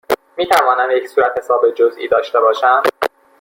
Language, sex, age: Persian, male, 19-29